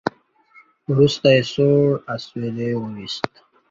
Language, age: Pashto, 19-29